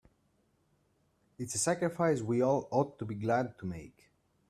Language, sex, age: English, male, 19-29